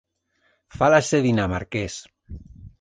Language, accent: Galician, Normativo (estándar)